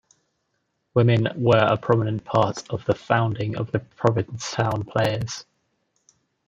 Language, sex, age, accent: English, male, 19-29, England English